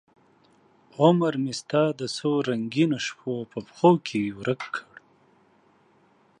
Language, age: Pashto, 30-39